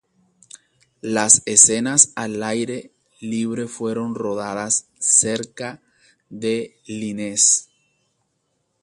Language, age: Spanish, 30-39